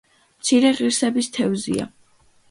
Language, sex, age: Georgian, female, under 19